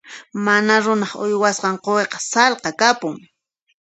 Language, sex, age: Puno Quechua, female, 40-49